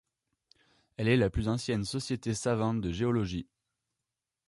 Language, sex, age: French, male, 30-39